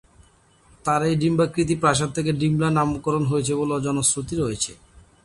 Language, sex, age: Bengali, male, 30-39